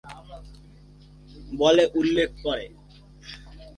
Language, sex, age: Bengali, male, under 19